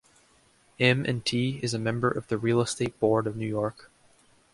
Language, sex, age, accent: English, male, 19-29, United States English